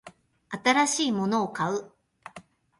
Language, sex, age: Japanese, female, 50-59